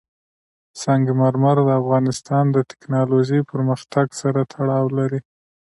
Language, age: Pashto, 30-39